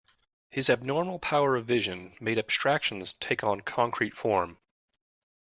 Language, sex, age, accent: English, male, 30-39, United States English